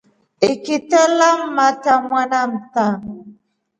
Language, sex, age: Rombo, female, 40-49